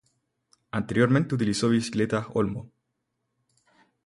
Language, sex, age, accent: Spanish, male, 19-29, Chileno: Chile, Cuyo